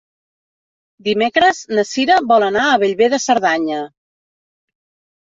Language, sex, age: Catalan, female, 50-59